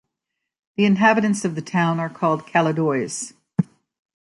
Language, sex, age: English, female, 60-69